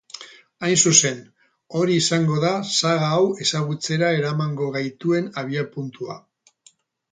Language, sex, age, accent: Basque, male, 60-69, Erdialdekoa edo Nafarra (Gipuzkoa, Nafarroa)